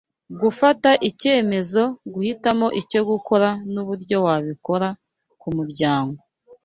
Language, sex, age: Kinyarwanda, female, 19-29